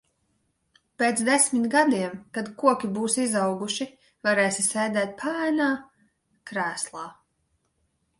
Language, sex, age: Latvian, female, 19-29